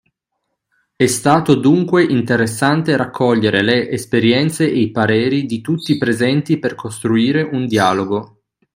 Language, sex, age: Italian, male, 19-29